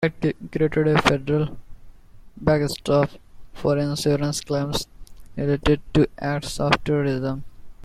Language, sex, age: English, male, 19-29